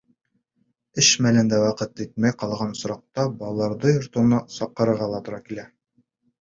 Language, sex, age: Bashkir, male, 19-29